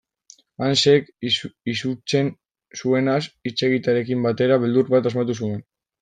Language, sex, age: Basque, male, 19-29